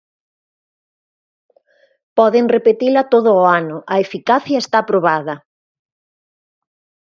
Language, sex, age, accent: Galician, female, 40-49, Normativo (estándar)